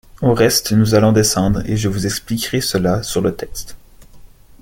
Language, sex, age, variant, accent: French, male, 19-29, Français d'Amérique du Nord, Français du Canada